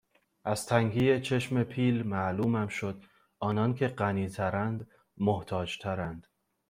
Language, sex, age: Persian, male, 19-29